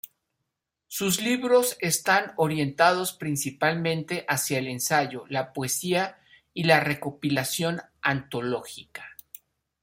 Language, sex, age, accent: Spanish, male, 50-59, México